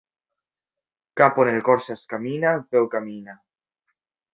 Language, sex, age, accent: Catalan, male, under 19, valencià